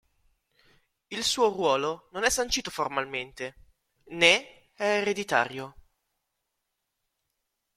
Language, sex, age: Italian, male, 30-39